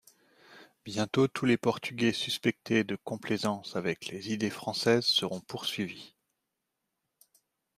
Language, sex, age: French, male, 30-39